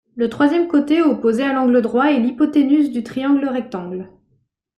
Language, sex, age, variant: French, female, 30-39, Français de métropole